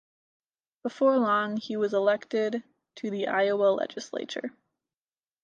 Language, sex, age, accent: English, female, 19-29, United States English